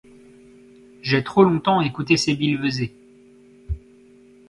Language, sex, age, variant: French, male, 30-39, Français de métropole